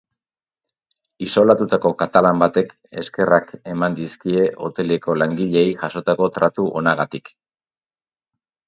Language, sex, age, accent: Basque, male, 40-49, Erdialdekoa edo Nafarra (Gipuzkoa, Nafarroa)